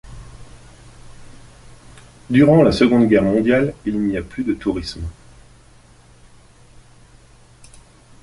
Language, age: French, 40-49